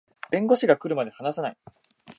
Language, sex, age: Japanese, male, 19-29